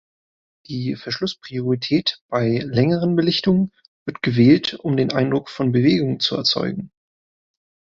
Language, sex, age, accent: German, male, 30-39, Deutschland Deutsch